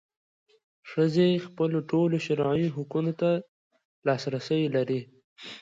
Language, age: Pashto, under 19